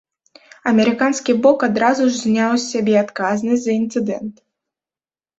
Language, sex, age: Belarusian, female, under 19